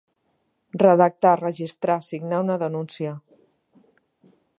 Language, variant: Catalan, Central